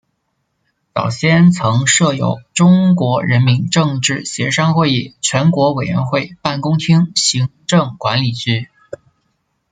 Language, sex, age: Chinese, male, 30-39